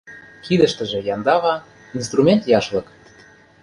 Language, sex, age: Mari, male, 19-29